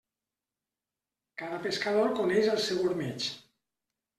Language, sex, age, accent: Catalan, male, 50-59, valencià